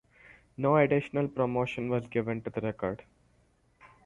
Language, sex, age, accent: English, male, under 19, India and South Asia (India, Pakistan, Sri Lanka)